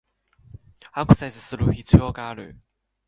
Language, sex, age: Japanese, male, 19-29